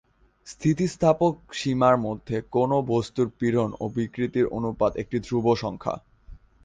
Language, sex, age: Bengali, male, under 19